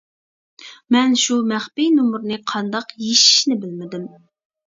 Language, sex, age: Uyghur, female, 19-29